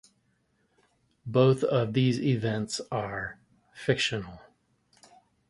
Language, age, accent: English, 40-49, United States English